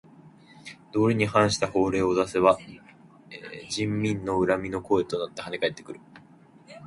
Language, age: Japanese, under 19